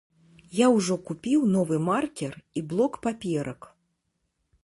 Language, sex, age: Belarusian, female, 40-49